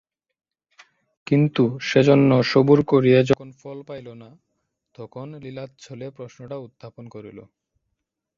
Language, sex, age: Bengali, male, under 19